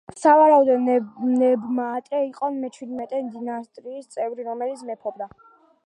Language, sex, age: Georgian, female, under 19